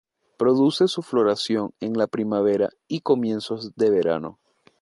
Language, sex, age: Spanish, male, 19-29